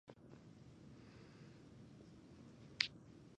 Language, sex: English, female